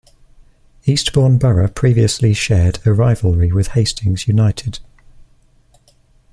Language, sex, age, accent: English, male, 19-29, England English